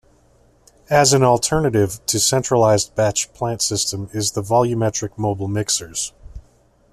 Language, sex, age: English, male, 30-39